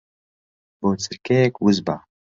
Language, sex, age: Central Kurdish, male, 19-29